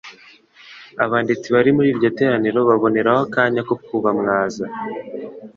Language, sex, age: Kinyarwanda, male, under 19